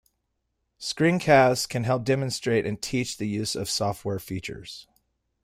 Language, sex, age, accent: English, male, 50-59, United States English